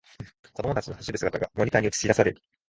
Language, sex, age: Japanese, male, 19-29